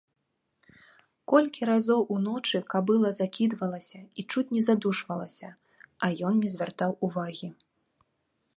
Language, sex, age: Belarusian, female, 19-29